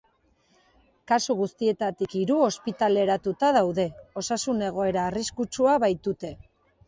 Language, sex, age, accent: Basque, female, 40-49, Erdialdekoa edo Nafarra (Gipuzkoa, Nafarroa)